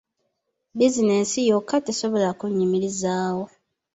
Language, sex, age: Ganda, female, 30-39